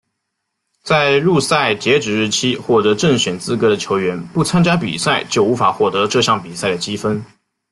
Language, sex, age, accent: Chinese, male, 19-29, 出生地：浙江省